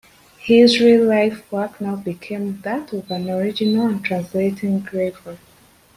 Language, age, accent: English, 19-29, United States English